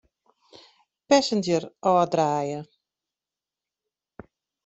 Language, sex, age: Western Frisian, female, 50-59